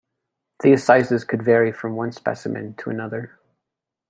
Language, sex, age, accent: English, male, 30-39, United States English